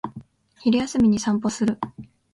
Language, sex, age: Japanese, female, 19-29